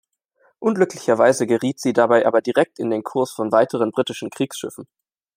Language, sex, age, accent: German, male, 19-29, Deutschland Deutsch